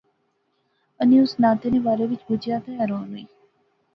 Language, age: Pahari-Potwari, 19-29